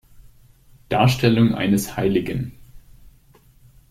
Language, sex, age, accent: German, male, 40-49, Deutschland Deutsch